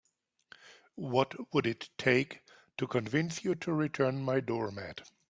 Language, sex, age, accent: English, male, 50-59, United States English